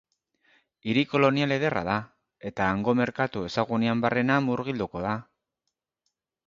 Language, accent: Basque, Mendebalekoa (Araba, Bizkaia, Gipuzkoako mendebaleko herri batzuk)